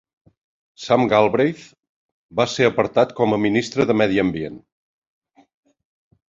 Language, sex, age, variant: Catalan, male, 50-59, Central